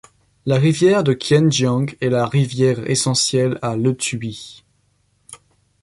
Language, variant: French, Français de métropole